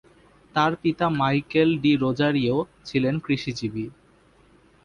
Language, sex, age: Bengali, male, 19-29